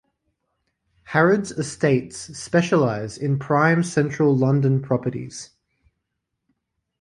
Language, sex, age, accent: English, male, 19-29, Australian English